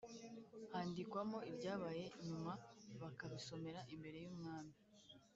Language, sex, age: Kinyarwanda, female, under 19